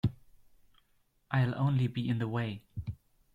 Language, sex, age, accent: English, male, 30-39, United States English